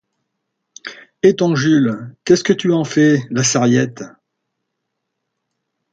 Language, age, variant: French, 70-79, Français de métropole